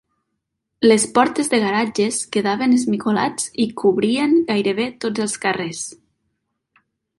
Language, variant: Catalan, Nord-Occidental